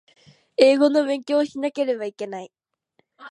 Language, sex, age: Japanese, female, 19-29